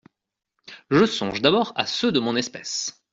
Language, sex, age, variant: French, male, 30-39, Français de métropole